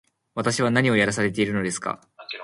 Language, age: Japanese, under 19